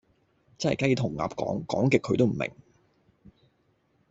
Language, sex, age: Cantonese, male, 30-39